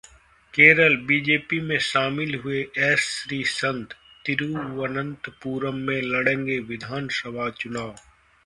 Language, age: Hindi, 40-49